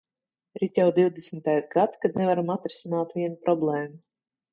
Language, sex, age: Latvian, female, 30-39